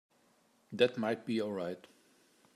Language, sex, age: English, male, 50-59